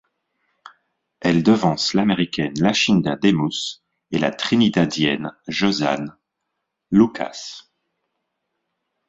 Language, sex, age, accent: French, male, 30-39, Français de Belgique